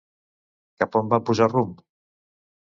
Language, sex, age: Catalan, male, 60-69